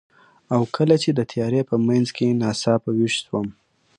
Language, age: Pashto, 19-29